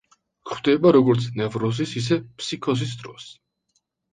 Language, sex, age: Georgian, male, 19-29